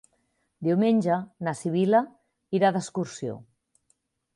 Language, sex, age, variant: Catalan, female, 40-49, Central